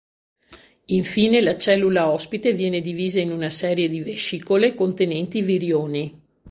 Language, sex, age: Italian, female, 60-69